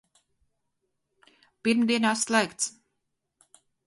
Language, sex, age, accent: Latvian, female, 50-59, Latgaliešu